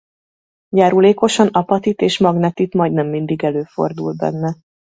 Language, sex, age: Hungarian, female, 30-39